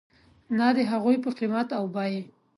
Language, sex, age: Pashto, female, 19-29